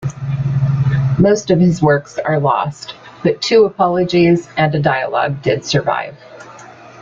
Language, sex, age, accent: English, female, 50-59, United States English